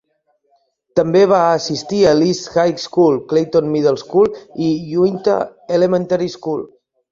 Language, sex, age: Catalan, male, 30-39